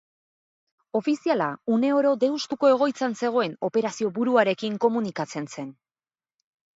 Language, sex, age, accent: Basque, female, 19-29, Erdialdekoa edo Nafarra (Gipuzkoa, Nafarroa)